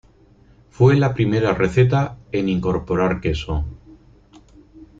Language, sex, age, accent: Spanish, male, 50-59, España: Norte peninsular (Asturias, Castilla y León, Cantabria, País Vasco, Navarra, Aragón, La Rioja, Guadalajara, Cuenca)